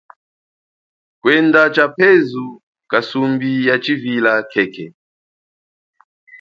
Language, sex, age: Chokwe, male, 40-49